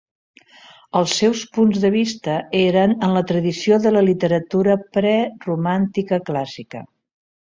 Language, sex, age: Catalan, female, 70-79